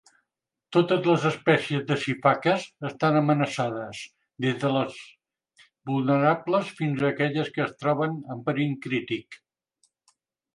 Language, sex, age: Catalan, male, 70-79